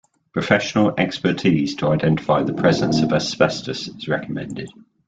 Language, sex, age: English, male, 60-69